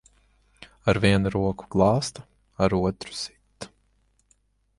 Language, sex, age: Latvian, male, 19-29